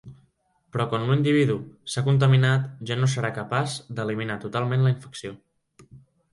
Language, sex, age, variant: Catalan, male, 19-29, Central